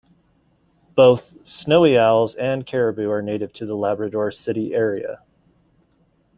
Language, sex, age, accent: English, male, 30-39, United States English